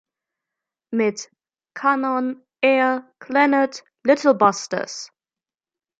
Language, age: German, 19-29